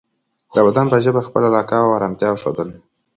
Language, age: Pashto, 19-29